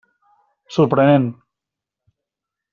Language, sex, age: Catalan, male, 40-49